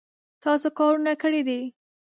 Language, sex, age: Pashto, female, 19-29